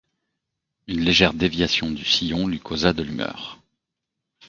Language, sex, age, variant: French, male, 30-39, Français de métropole